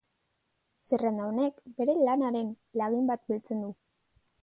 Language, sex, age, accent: Basque, female, 19-29, Mendebalekoa (Araba, Bizkaia, Gipuzkoako mendebaleko herri batzuk)